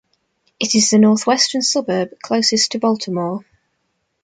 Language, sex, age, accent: English, female, 19-29, England English